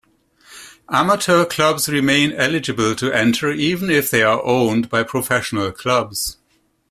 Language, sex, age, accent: English, male, 50-59, Canadian English